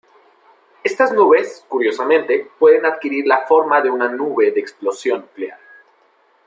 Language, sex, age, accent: Spanish, male, 19-29, México